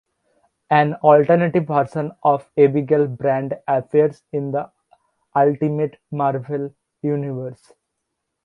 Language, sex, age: English, male, 19-29